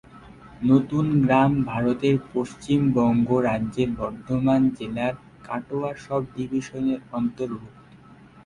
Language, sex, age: Bengali, male, 19-29